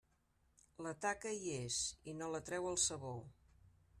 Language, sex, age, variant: Catalan, female, 60-69, Central